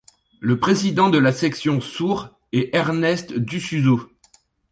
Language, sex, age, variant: French, male, 30-39, Français de métropole